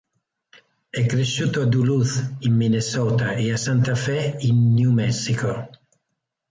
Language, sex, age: Italian, male, 60-69